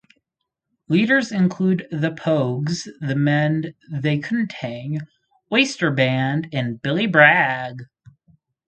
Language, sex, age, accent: English, male, under 19, United States English